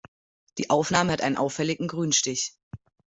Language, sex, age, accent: German, female, 30-39, Deutschland Deutsch